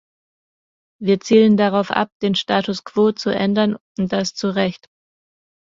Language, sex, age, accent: German, female, 40-49, Deutschland Deutsch